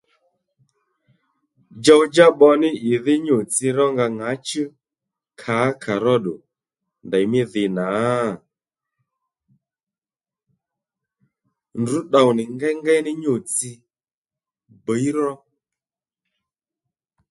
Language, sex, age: Lendu, male, 30-39